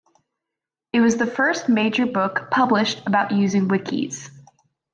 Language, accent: English, United States English